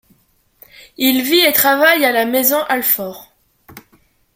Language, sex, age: French, female, 19-29